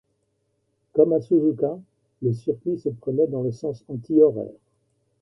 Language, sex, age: French, male, 70-79